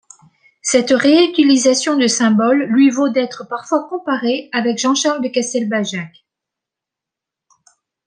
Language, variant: French, Français de métropole